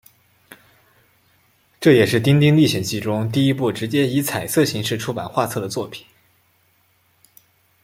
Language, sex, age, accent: Chinese, male, 19-29, 出生地：湖北省